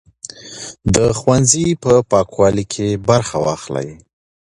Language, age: Pashto, 30-39